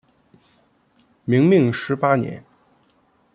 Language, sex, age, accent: Chinese, male, 30-39, 出生地：黑龙江省